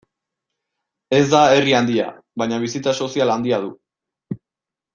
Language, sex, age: Basque, male, 19-29